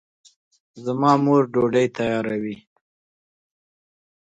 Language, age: Pashto, 30-39